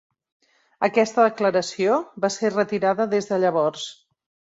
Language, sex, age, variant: Catalan, female, 50-59, Central